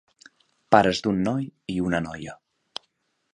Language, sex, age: Catalan, male, 19-29